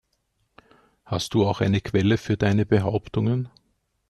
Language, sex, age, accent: German, male, 40-49, Österreichisches Deutsch